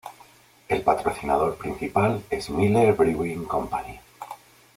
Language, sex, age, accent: Spanish, male, 40-49, España: Norte peninsular (Asturias, Castilla y León, Cantabria, País Vasco, Navarra, Aragón, La Rioja, Guadalajara, Cuenca)